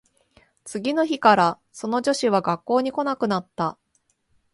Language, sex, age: Japanese, female, 30-39